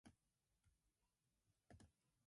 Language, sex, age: English, female, under 19